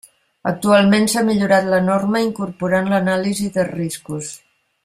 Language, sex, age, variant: Catalan, female, 60-69, Central